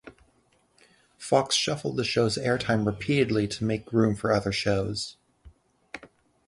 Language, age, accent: English, 19-29, United States English